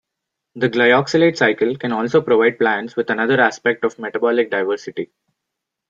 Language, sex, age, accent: English, male, 19-29, India and South Asia (India, Pakistan, Sri Lanka)